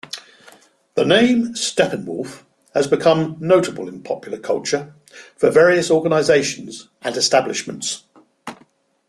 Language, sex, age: English, male, 60-69